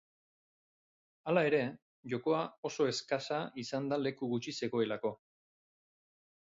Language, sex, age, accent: Basque, male, 40-49, Mendebalekoa (Araba, Bizkaia, Gipuzkoako mendebaleko herri batzuk)